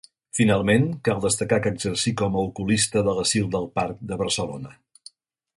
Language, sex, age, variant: Catalan, male, 60-69, Central